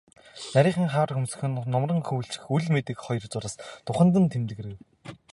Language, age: Mongolian, 19-29